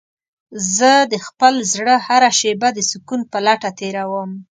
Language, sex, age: Pashto, female, 19-29